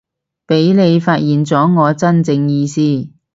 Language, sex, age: Cantonese, female, 30-39